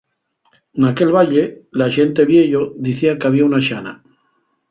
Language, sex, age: Asturian, male, 50-59